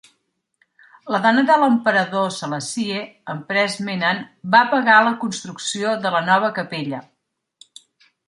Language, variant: Catalan, Central